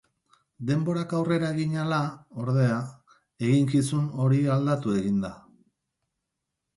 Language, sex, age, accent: Basque, male, 40-49, Mendebalekoa (Araba, Bizkaia, Gipuzkoako mendebaleko herri batzuk)